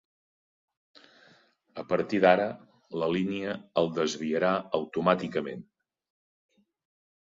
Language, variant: Catalan, Central